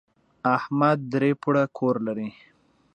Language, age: Pashto, 19-29